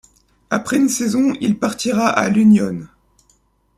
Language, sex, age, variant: French, male, under 19, Français de métropole